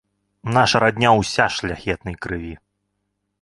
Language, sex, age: Belarusian, male, 19-29